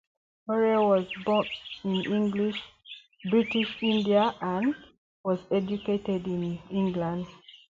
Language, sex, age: English, female, 30-39